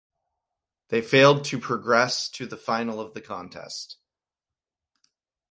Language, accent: English, United States English